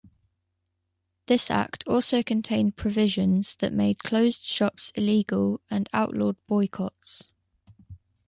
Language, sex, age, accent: English, female, 19-29, England English